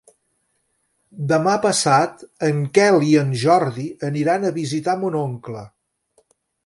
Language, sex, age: Catalan, male, 70-79